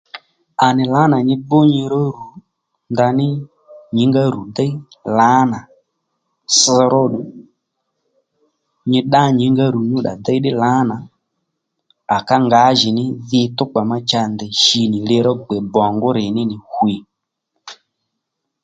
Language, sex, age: Lendu, male, 30-39